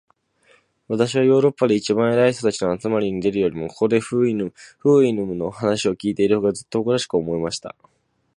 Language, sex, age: Japanese, male, 19-29